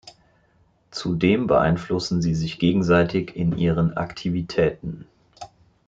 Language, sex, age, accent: German, male, 40-49, Deutschland Deutsch